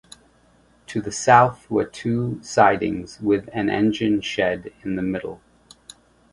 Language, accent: English, England English